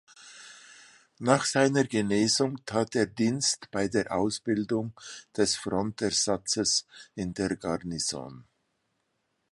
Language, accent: German, Schweizerdeutsch